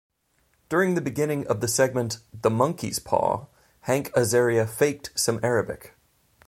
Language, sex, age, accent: English, male, 30-39, United States English